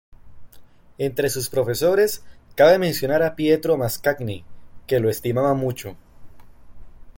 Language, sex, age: Spanish, male, 19-29